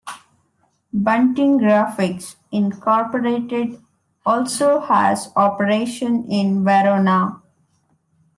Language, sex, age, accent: English, female, 19-29, India and South Asia (India, Pakistan, Sri Lanka)